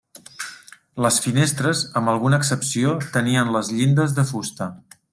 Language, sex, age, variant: Catalan, male, 40-49, Central